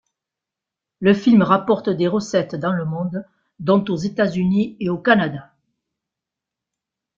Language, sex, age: French, female, 60-69